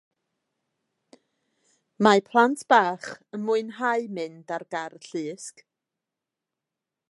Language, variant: Welsh, North-Western Welsh